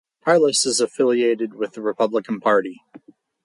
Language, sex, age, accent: English, male, 40-49, United States English